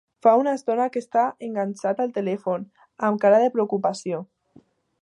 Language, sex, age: Catalan, female, under 19